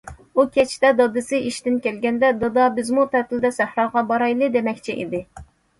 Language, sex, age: Uyghur, female, 30-39